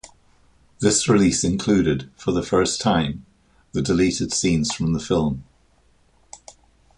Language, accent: English, Irish English